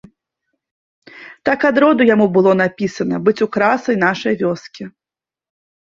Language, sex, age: Belarusian, female, 30-39